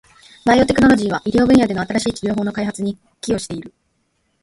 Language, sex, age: Japanese, female, 19-29